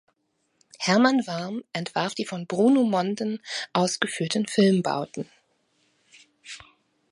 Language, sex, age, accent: German, female, 30-39, Deutschland Deutsch